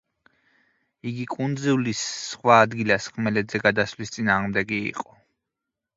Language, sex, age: Georgian, male, 30-39